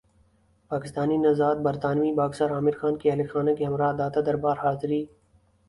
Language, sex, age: Urdu, male, 19-29